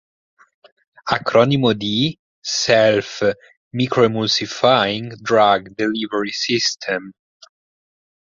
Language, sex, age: Italian, male, 19-29